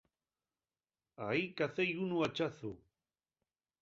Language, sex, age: Asturian, male, 40-49